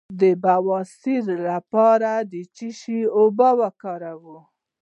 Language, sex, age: Pashto, female, 19-29